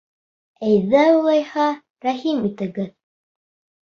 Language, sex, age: Bashkir, male, under 19